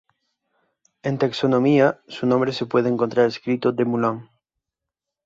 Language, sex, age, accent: Spanish, male, 19-29, España: Norte peninsular (Asturias, Castilla y León, Cantabria, País Vasco, Navarra, Aragón, La Rioja, Guadalajara, Cuenca)